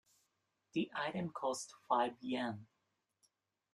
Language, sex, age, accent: English, male, 30-39, United States English